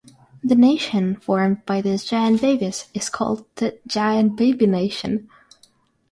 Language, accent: English, United States English; England English